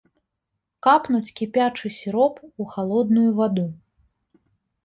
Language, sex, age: Belarusian, female, 30-39